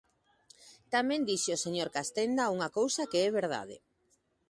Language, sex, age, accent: Galician, female, 30-39, Normativo (estándar)